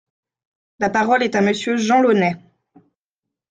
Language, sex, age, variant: French, female, 19-29, Français de métropole